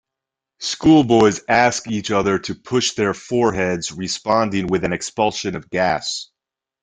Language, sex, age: English, male, 40-49